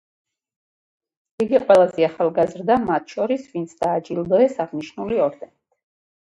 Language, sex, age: Georgian, female, 50-59